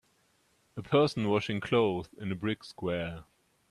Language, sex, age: English, male, 30-39